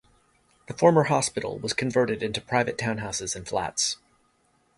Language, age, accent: English, 50-59, United States English